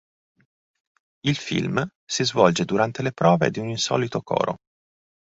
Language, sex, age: Italian, male, 40-49